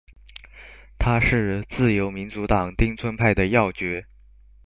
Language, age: Chinese, 19-29